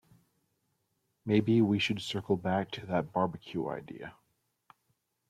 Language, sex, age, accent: English, male, 30-39, United States English